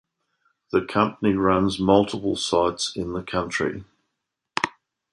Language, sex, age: English, male, 60-69